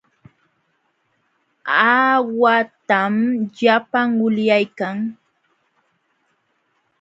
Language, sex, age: Jauja Wanca Quechua, female, 19-29